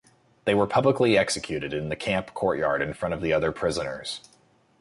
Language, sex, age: English, male, 19-29